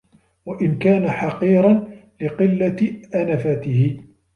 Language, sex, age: Arabic, male, 30-39